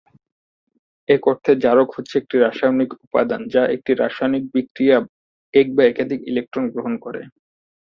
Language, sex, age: Bengali, male, 19-29